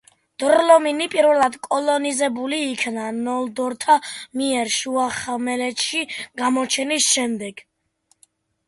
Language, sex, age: Georgian, female, 40-49